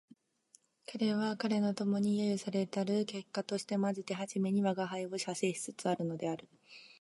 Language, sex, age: Japanese, female, 19-29